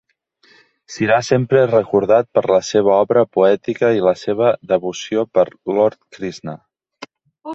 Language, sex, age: Catalan, male, 19-29